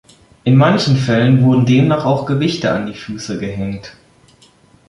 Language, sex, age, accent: German, male, under 19, Deutschland Deutsch